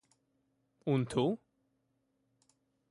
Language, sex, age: Latvian, male, 30-39